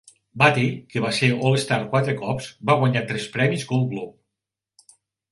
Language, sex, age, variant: Catalan, male, 50-59, Nord-Occidental